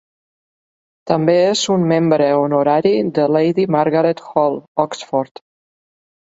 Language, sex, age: Catalan, female, 50-59